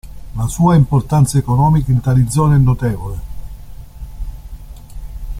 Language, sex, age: Italian, male, 60-69